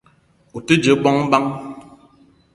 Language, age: Eton (Cameroon), 30-39